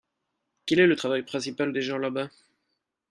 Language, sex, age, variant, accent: French, male, 19-29, Français d'Europe, Français de Belgique